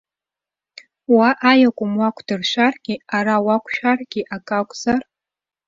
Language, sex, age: Abkhazian, female, 19-29